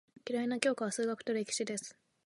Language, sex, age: Japanese, female, under 19